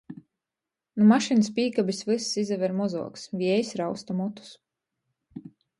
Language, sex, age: Latgalian, female, 30-39